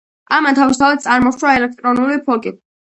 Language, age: Georgian, 30-39